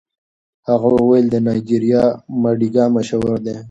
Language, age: Pashto, 19-29